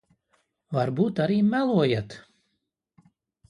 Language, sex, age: Latvian, male, 40-49